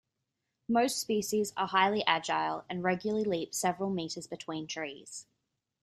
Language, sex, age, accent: English, female, 19-29, Australian English